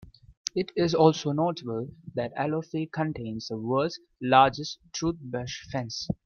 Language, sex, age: English, male, 19-29